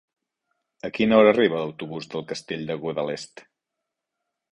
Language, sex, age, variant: Catalan, male, 40-49, Central